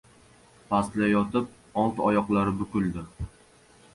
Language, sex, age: Uzbek, male, under 19